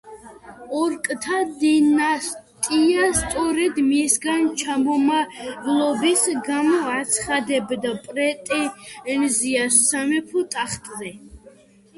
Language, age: Georgian, 30-39